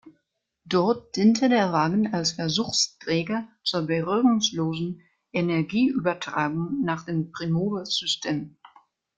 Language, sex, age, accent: German, female, 19-29, Deutschland Deutsch